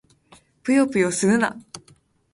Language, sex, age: Japanese, female, 19-29